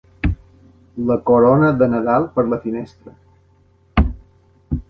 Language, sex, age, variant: Catalan, male, 50-59, Balear